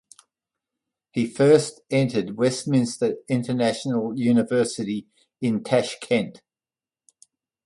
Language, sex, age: English, male, 60-69